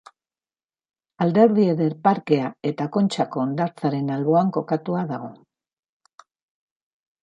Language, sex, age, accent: Basque, female, 60-69, Erdialdekoa edo Nafarra (Gipuzkoa, Nafarroa)